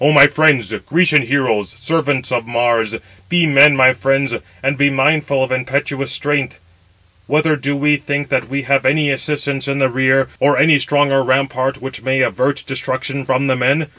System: none